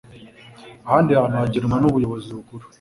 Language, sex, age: Kinyarwanda, male, 19-29